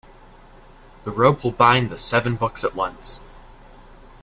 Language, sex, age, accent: English, male, under 19, United States English